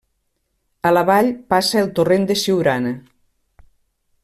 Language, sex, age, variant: Catalan, female, 50-59, Nord-Occidental